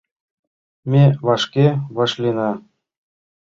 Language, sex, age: Mari, male, 40-49